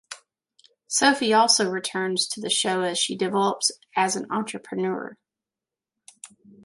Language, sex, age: English, female, 40-49